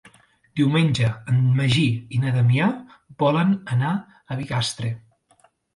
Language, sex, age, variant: Catalan, male, 30-39, Central